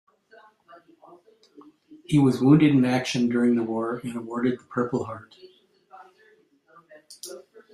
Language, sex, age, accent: English, male, 60-69, United States English